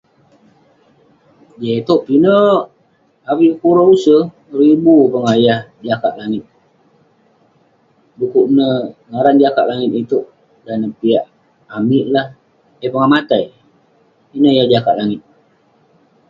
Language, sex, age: Western Penan, male, 19-29